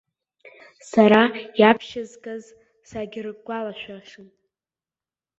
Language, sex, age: Abkhazian, female, under 19